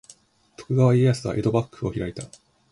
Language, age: Japanese, 19-29